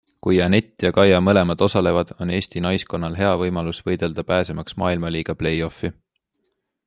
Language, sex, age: Estonian, male, 19-29